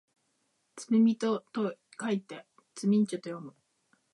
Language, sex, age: Japanese, female, under 19